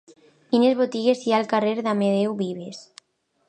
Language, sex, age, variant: Catalan, female, under 19, Alacantí